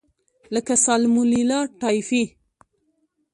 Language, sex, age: Pashto, female, 19-29